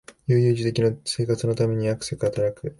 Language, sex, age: Japanese, male, 19-29